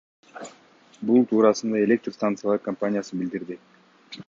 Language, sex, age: Kyrgyz, male, 19-29